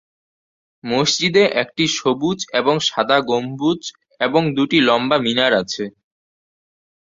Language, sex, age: Bengali, male, under 19